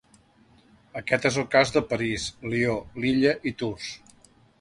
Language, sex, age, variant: Catalan, male, 50-59, Central